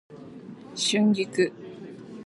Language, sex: Japanese, female